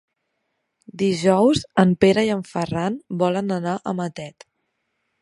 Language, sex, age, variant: Catalan, female, 19-29, Central